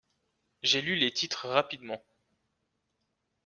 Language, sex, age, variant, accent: French, male, 19-29, Français d'Europe, Français de Suisse